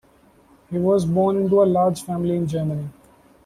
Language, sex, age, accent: English, male, 19-29, India and South Asia (India, Pakistan, Sri Lanka)